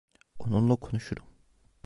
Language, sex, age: Turkish, male, 19-29